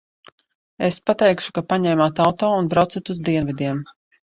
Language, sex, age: Latvian, female, 30-39